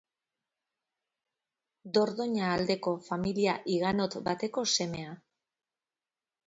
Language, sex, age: Basque, female, 40-49